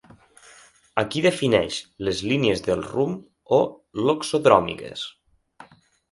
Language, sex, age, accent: Catalan, male, 19-29, central; nord-occidental